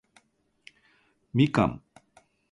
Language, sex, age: Japanese, male, 60-69